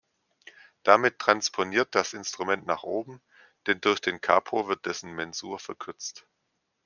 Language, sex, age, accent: German, male, 40-49, Deutschland Deutsch